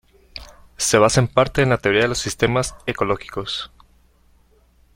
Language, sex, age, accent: Spanish, male, 19-29, México